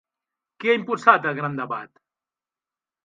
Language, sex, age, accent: Catalan, male, 40-49, central; nord-occidental